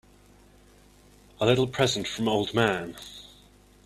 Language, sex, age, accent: English, male, 30-39, England English